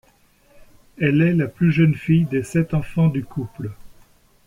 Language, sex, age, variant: French, male, 60-69, Français de métropole